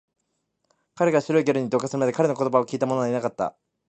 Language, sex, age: Japanese, male, 19-29